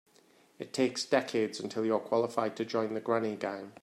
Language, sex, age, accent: English, male, 40-49, England English